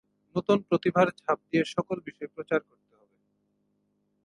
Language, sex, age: Bengali, male, 19-29